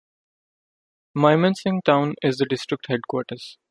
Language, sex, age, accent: English, male, 19-29, India and South Asia (India, Pakistan, Sri Lanka)